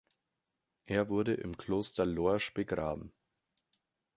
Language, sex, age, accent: German, male, 19-29, Deutschland Deutsch